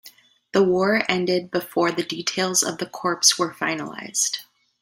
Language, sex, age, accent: English, female, 30-39, United States English